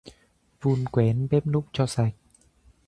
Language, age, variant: Vietnamese, 19-29, Hà Nội